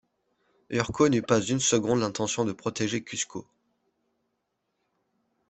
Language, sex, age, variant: French, male, 19-29, Français de métropole